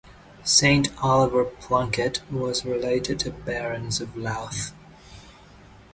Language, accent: English, England English